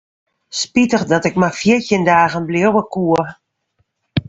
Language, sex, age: Western Frisian, female, 60-69